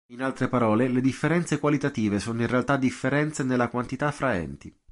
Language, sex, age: Italian, male, 30-39